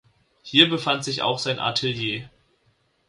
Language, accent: German, Deutschland Deutsch